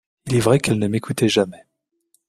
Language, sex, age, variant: French, male, 40-49, Français de métropole